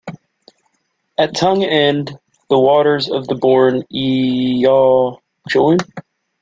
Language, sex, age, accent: English, male, 19-29, United States English